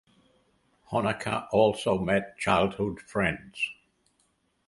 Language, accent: English, England English